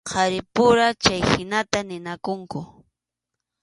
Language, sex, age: Arequipa-La Unión Quechua, female, 30-39